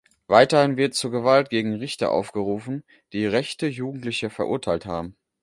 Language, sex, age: German, male, 19-29